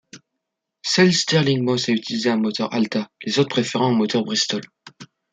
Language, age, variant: French, 19-29, Français de métropole